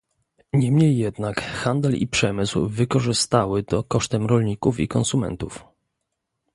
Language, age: Polish, 30-39